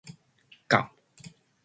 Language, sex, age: Japanese, male, 19-29